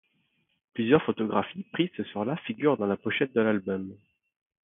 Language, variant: French, Français de métropole